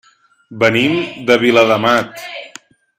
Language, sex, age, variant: Catalan, male, 30-39, Central